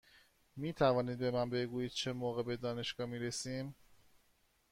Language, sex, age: Persian, male, 30-39